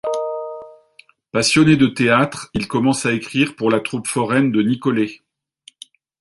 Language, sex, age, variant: French, male, 50-59, Français de métropole